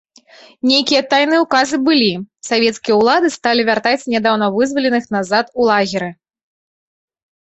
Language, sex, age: Belarusian, female, 30-39